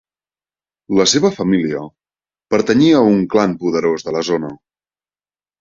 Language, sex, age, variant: Catalan, male, 19-29, Central